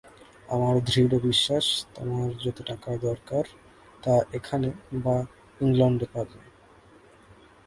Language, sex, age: Bengali, male, 19-29